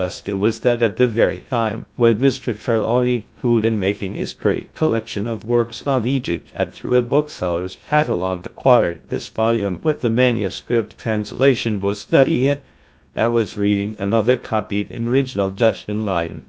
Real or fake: fake